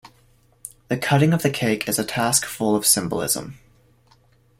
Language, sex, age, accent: English, male, 19-29, Canadian English